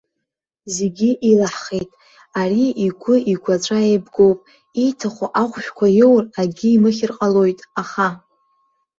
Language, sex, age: Abkhazian, female, under 19